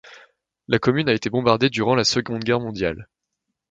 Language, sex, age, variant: French, male, 19-29, Français de métropole